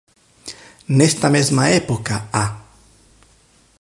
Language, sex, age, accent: Galician, male, 40-49, Normativo (estándar)